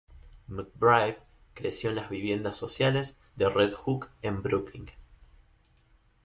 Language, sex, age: Spanish, male, 19-29